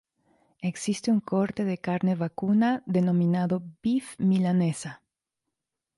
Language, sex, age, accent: Spanish, female, 40-49, México; Andino-Pacífico: Colombia, Perú, Ecuador, oeste de Bolivia y Venezuela andina